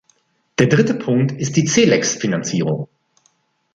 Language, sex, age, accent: German, male, 40-49, Deutschland Deutsch